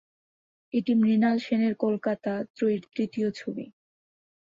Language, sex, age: Bengali, female, 19-29